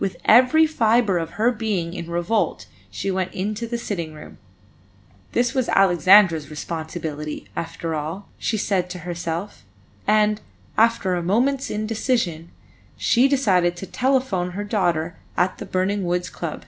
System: none